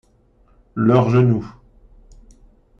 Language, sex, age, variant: French, male, 40-49, Français de métropole